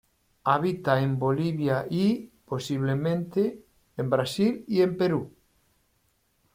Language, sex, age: Spanish, male, 50-59